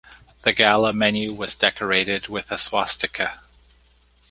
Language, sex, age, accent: English, male, 50-59, Canadian English